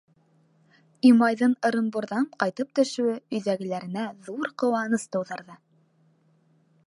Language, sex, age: Bashkir, female, 19-29